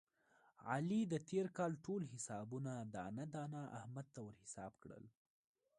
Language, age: Pashto, 19-29